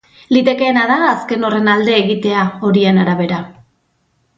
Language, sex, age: Basque, female, 40-49